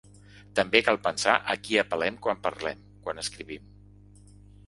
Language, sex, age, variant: Catalan, male, 50-59, Central